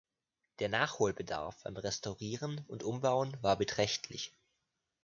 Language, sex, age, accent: German, male, under 19, Deutschland Deutsch